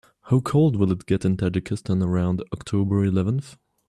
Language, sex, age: English, male, 19-29